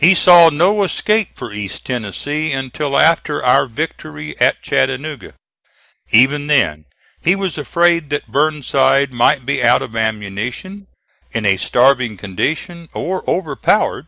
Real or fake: real